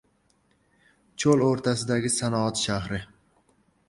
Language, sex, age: Uzbek, male, 19-29